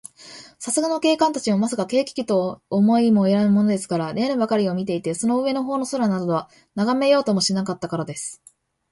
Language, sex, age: Japanese, female, 19-29